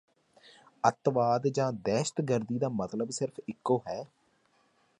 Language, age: Punjabi, 30-39